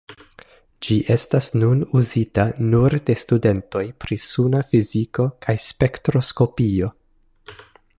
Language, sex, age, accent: Esperanto, male, 19-29, Internacia